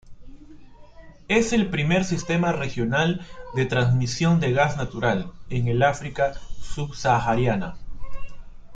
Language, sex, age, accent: Spanish, male, 30-39, Andino-Pacífico: Colombia, Perú, Ecuador, oeste de Bolivia y Venezuela andina